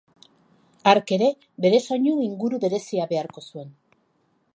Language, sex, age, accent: Basque, female, 50-59, Mendebalekoa (Araba, Bizkaia, Gipuzkoako mendebaleko herri batzuk)